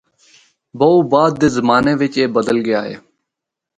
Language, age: Northern Hindko, 19-29